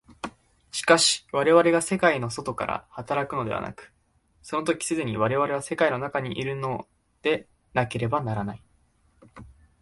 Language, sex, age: Japanese, male, 19-29